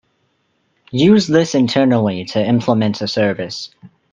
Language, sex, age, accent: English, male, 19-29, United States English